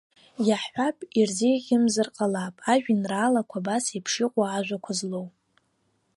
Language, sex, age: Abkhazian, female, 19-29